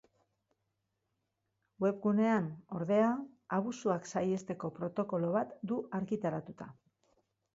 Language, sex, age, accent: Basque, female, 50-59, Mendebalekoa (Araba, Bizkaia, Gipuzkoako mendebaleko herri batzuk)